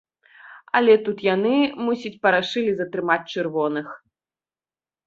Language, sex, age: Belarusian, female, 30-39